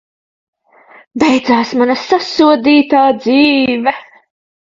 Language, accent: Latvian, Kurzeme